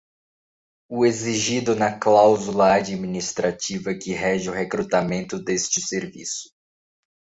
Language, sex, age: Portuguese, male, 19-29